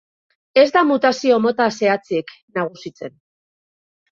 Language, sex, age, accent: Basque, female, 50-59, Mendebalekoa (Araba, Bizkaia, Gipuzkoako mendebaleko herri batzuk)